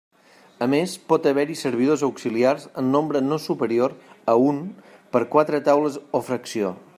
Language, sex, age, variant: Catalan, male, 50-59, Central